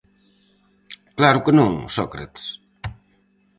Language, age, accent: Galician, 50-59, Central (gheada)